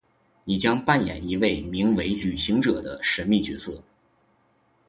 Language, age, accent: Chinese, 19-29, 出生地：吉林省